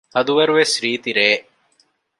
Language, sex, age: Divehi, male, 19-29